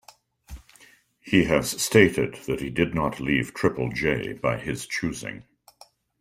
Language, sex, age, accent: English, male, 60-69, Canadian English